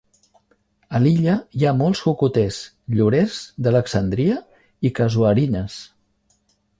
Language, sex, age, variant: Catalan, male, 50-59, Central